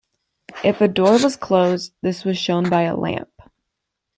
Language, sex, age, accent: English, female, under 19, United States English